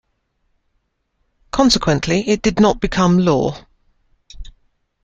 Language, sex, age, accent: English, female, 50-59, England English